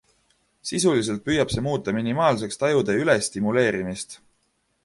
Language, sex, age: Estonian, male, 19-29